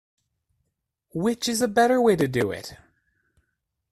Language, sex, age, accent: English, male, 30-39, United States English